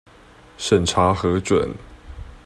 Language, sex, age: Chinese, male, 30-39